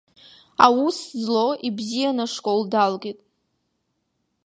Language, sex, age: Abkhazian, female, under 19